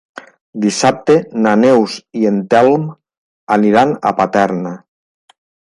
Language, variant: Catalan, Nord-Occidental